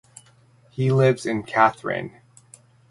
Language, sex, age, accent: English, male, 40-49, United States English